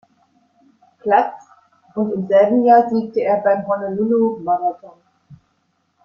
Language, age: German, 50-59